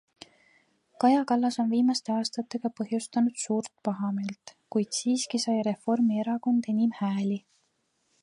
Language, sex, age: Estonian, female, 19-29